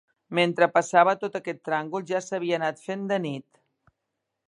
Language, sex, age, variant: Catalan, female, 50-59, Central